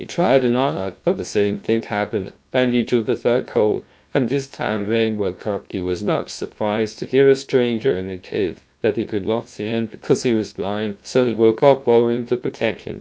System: TTS, GlowTTS